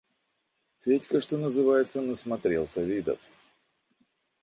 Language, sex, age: Russian, male, 30-39